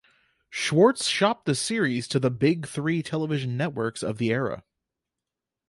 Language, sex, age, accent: English, male, 19-29, United States English